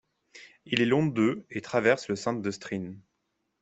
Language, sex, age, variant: French, male, 19-29, Français de métropole